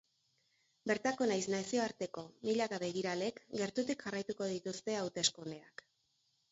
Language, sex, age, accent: Basque, female, 40-49, Erdialdekoa edo Nafarra (Gipuzkoa, Nafarroa)